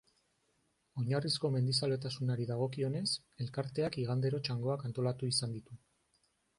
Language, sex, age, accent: Basque, male, 30-39, Erdialdekoa edo Nafarra (Gipuzkoa, Nafarroa)